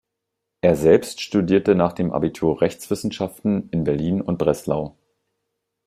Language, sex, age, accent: German, male, 30-39, Deutschland Deutsch